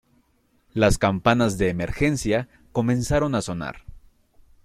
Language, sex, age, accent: Spanish, male, 19-29, México